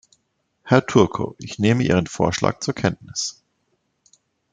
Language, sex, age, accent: German, male, 40-49, Deutschland Deutsch